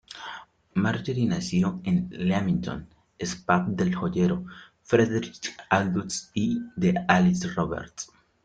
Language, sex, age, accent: Spanish, male, 30-39, Andino-Pacífico: Colombia, Perú, Ecuador, oeste de Bolivia y Venezuela andina